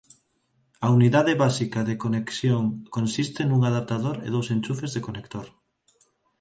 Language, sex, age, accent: Galician, male, 19-29, Neofalante